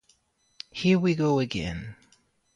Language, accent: Spanish, España: Centro-Sur peninsular (Madrid, Toledo, Castilla-La Mancha)